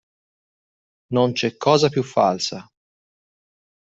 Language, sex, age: Italian, male, 40-49